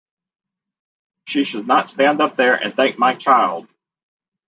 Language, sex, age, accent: English, male, 50-59, United States English